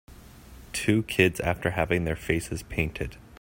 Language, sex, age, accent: English, male, 19-29, Canadian English